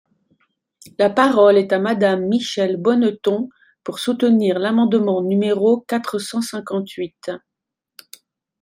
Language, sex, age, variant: French, female, 40-49, Français de métropole